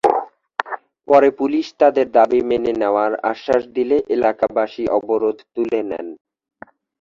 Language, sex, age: Bengali, male, 40-49